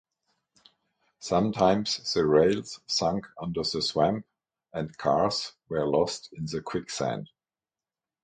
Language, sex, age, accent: English, male, 50-59, United States English; German Accent